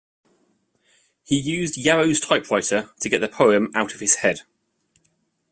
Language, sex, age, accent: English, male, 30-39, England English